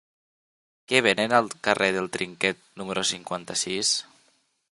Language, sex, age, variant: Catalan, male, 19-29, Nord-Occidental